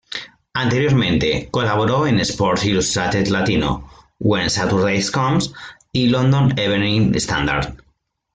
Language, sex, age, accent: Spanish, male, 30-39, España: Norte peninsular (Asturias, Castilla y León, Cantabria, País Vasco, Navarra, Aragón, La Rioja, Guadalajara, Cuenca)